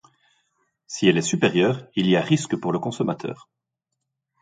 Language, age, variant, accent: French, 40-49, Français d'Europe, Français de Belgique